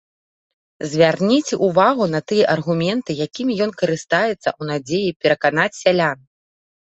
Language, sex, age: Belarusian, female, 30-39